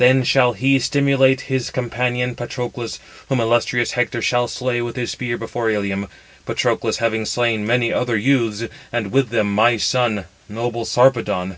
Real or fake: real